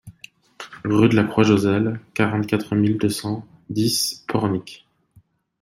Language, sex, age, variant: French, male, 30-39, Français de métropole